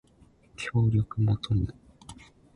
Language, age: Japanese, 19-29